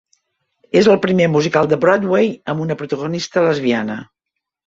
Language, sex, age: Catalan, female, 50-59